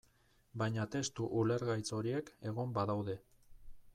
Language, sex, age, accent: Basque, male, 40-49, Erdialdekoa edo Nafarra (Gipuzkoa, Nafarroa)